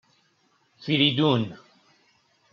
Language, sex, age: Persian, male, 19-29